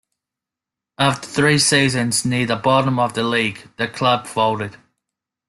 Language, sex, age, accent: English, male, 19-29, Australian English